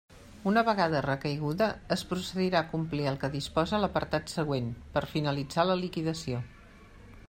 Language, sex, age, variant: Catalan, female, 60-69, Central